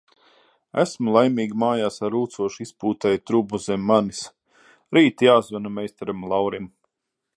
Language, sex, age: Latvian, male, 30-39